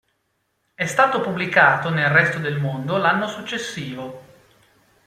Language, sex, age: Italian, male, 40-49